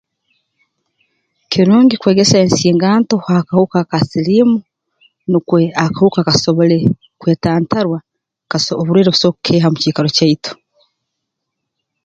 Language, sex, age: Tooro, female, 30-39